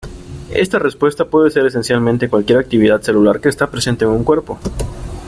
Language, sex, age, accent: Spanish, male, 19-29, México